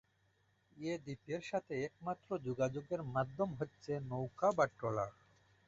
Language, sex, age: Bengali, male, 19-29